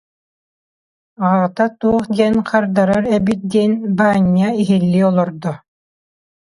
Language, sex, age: Yakut, female, 50-59